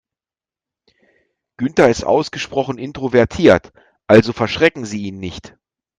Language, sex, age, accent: German, male, 40-49, Deutschland Deutsch